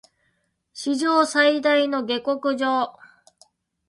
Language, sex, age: Japanese, female, 40-49